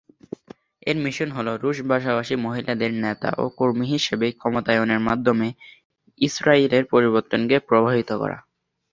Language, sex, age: Bengali, male, under 19